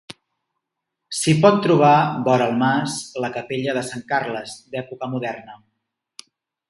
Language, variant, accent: Catalan, Central, central